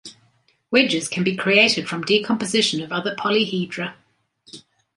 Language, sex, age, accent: English, female, 50-59, Australian English